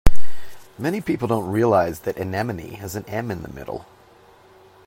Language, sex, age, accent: English, male, 40-49, United States English